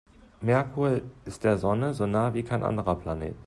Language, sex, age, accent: German, male, 30-39, Deutschland Deutsch